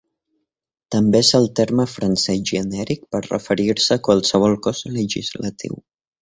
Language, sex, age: Catalan, male, 19-29